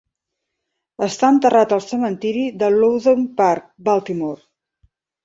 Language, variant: Catalan, Central